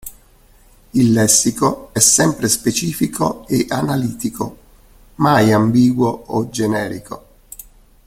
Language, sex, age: Italian, male, 60-69